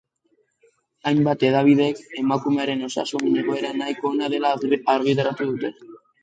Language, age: Basque, under 19